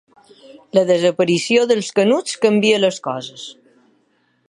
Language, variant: Catalan, Balear